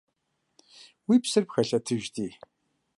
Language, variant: Kabardian, Адыгэбзэ (Къэбэрдей, Кирил, псоми зэдай)